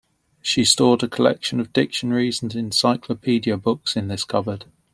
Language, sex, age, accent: English, male, 30-39, England English